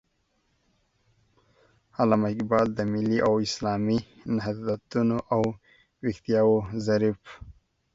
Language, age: Pashto, 30-39